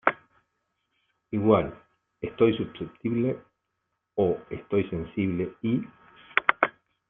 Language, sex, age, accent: Spanish, male, 60-69, Rioplatense: Argentina, Uruguay, este de Bolivia, Paraguay